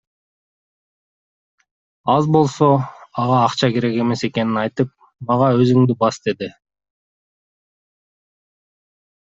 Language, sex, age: Kyrgyz, male, 40-49